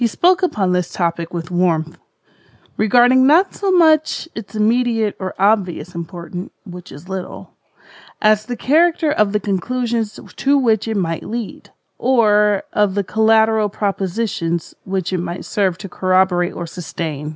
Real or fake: real